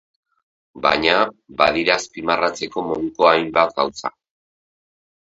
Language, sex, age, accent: Basque, male, 50-59, Erdialdekoa edo Nafarra (Gipuzkoa, Nafarroa)